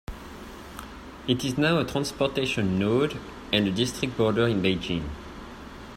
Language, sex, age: English, male, 40-49